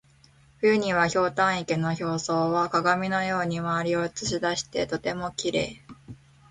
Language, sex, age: Japanese, female, 19-29